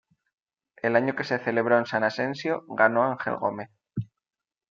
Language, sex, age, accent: Spanish, male, 19-29, España: Norte peninsular (Asturias, Castilla y León, Cantabria, País Vasco, Navarra, Aragón, La Rioja, Guadalajara, Cuenca)